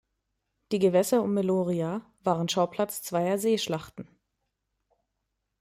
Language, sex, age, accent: German, female, 30-39, Deutschland Deutsch